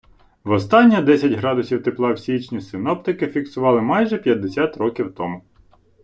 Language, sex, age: Ukrainian, male, 30-39